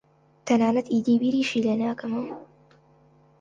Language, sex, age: Central Kurdish, female, under 19